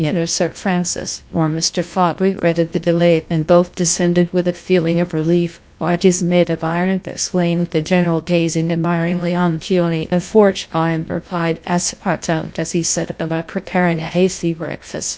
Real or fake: fake